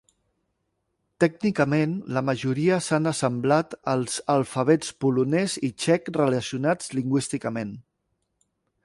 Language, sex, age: Catalan, male, 40-49